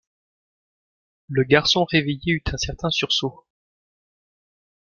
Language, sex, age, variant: French, male, 30-39, Français de métropole